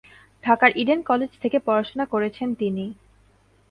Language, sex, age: Bengali, female, 19-29